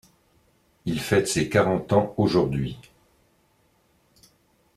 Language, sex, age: French, male, 60-69